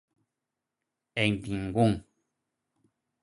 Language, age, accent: Galician, 60-69, Normativo (estándar)